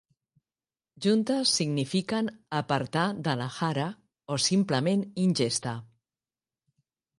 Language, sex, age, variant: Catalan, female, 50-59, Central